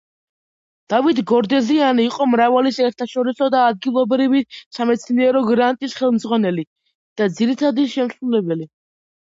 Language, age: Georgian, under 19